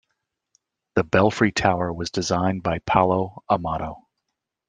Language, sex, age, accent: English, male, 50-59, United States English